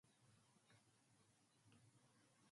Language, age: English, 19-29